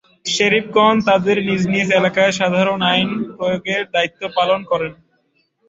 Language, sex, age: Bengali, male, 19-29